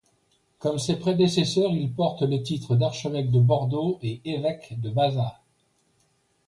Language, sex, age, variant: French, male, 60-69, Français de métropole